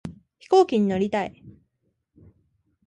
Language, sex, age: Japanese, female, 19-29